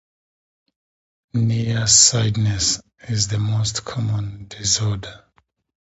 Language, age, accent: English, 40-49, Southern African (South Africa, Zimbabwe, Namibia)